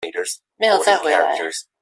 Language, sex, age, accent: Chinese, male, 19-29, 出生地：臺北市